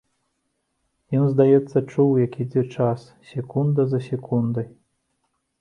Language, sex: Belarusian, male